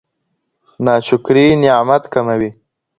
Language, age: Pashto, under 19